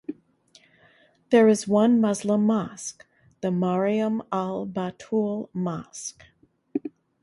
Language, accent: English, United States English